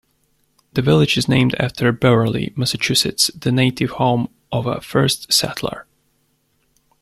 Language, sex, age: English, male, 19-29